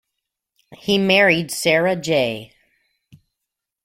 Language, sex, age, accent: English, female, 50-59, Canadian English